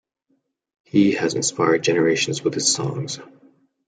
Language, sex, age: English, male, 19-29